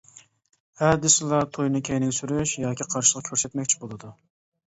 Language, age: Uyghur, 30-39